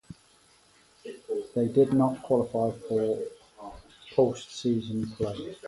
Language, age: English, 30-39